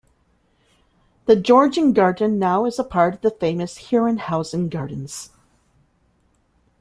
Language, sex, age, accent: English, female, 50-59, United States English